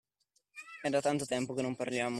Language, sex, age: Italian, male, 19-29